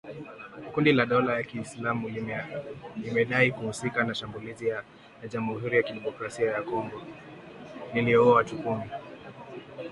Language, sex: Swahili, male